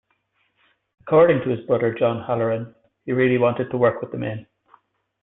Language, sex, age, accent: English, male, 19-29, Irish English